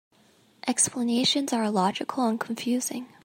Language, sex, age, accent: English, female, 19-29, United States English